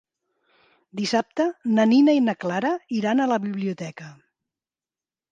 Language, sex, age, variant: Catalan, female, 50-59, Central